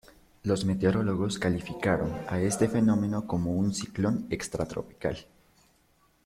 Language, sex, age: Spanish, male, 19-29